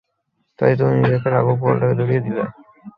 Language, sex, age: Bengali, male, 19-29